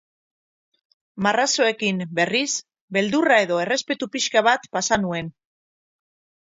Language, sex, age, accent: Basque, female, 50-59, Erdialdekoa edo Nafarra (Gipuzkoa, Nafarroa)